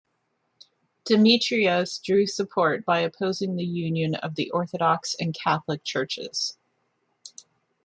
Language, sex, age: English, female, 40-49